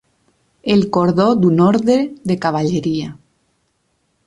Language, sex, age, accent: Catalan, female, 30-39, valencià meridional